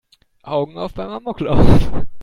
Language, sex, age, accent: German, male, 19-29, Deutschland Deutsch